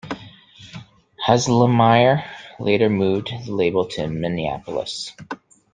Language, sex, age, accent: English, male, 30-39, Canadian English